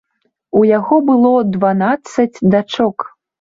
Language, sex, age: Belarusian, female, 19-29